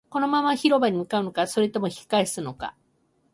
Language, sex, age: Japanese, female, 50-59